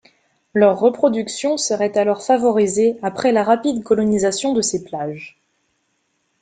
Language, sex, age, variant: French, female, 19-29, Français de métropole